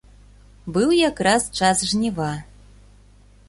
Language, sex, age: Belarusian, female, 30-39